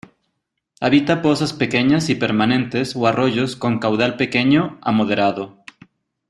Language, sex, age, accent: Spanish, male, 30-39, México